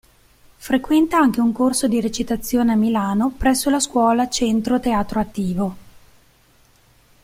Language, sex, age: Italian, female, 40-49